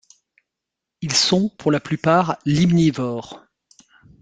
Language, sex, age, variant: French, male, 50-59, Français de métropole